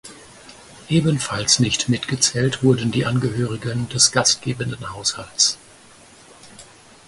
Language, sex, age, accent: German, male, 50-59, Deutschland Deutsch